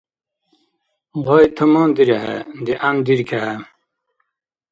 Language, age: Dargwa, 50-59